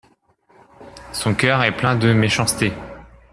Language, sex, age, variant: French, male, 30-39, Français de métropole